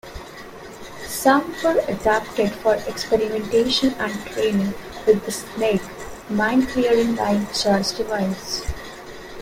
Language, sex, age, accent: English, female, 19-29, India and South Asia (India, Pakistan, Sri Lanka)